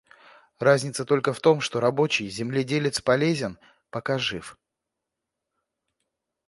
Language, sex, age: Russian, male, 30-39